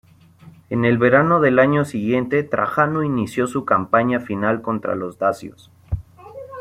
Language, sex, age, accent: Spanish, male, 30-39, México